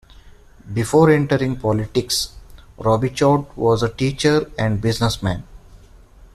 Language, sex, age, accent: English, male, 19-29, India and South Asia (India, Pakistan, Sri Lanka)